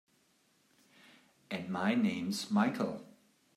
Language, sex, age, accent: English, male, 40-49, United States English